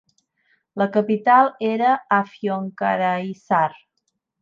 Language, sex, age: Catalan, female, 40-49